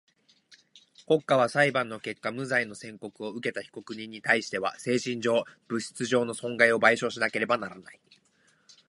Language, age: Japanese, 19-29